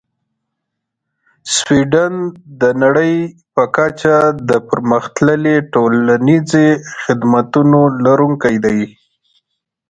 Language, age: Pashto, 30-39